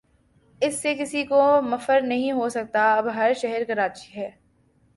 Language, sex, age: Urdu, female, 19-29